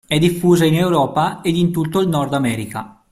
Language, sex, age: Italian, male, 30-39